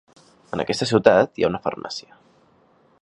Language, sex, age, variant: Catalan, male, 19-29, Central